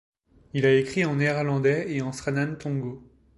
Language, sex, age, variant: French, male, 19-29, Français de métropole